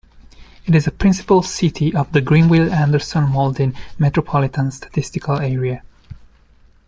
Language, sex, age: English, male, 30-39